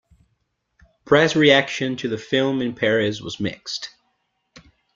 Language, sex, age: English, male, 19-29